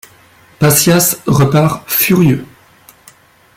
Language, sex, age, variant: French, male, 40-49, Français de métropole